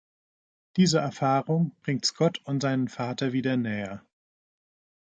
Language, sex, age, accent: German, male, 50-59, Deutschland Deutsch